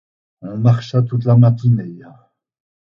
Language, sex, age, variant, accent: French, male, 60-69, Français d'Europe, Français de Belgique